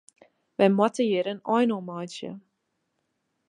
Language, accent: Western Frisian, Klaaifrysk